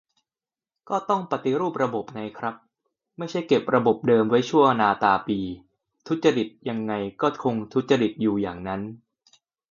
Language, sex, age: Thai, male, 19-29